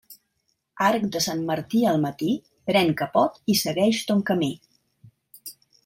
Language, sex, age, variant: Catalan, female, 60-69, Central